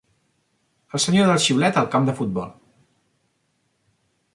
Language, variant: Catalan, Central